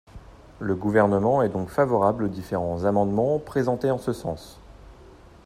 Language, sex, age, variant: French, male, 30-39, Français de métropole